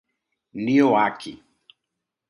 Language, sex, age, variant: Portuguese, male, 30-39, Portuguese (Brasil)